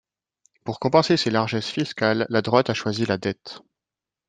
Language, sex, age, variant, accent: French, male, 19-29, Français d'Europe, Français de Suisse